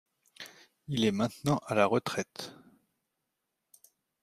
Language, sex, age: French, male, 30-39